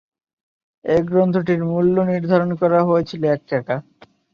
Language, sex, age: Bengali, male, 19-29